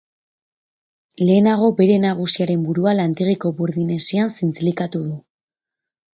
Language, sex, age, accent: Basque, female, 19-29, Erdialdekoa edo Nafarra (Gipuzkoa, Nafarroa)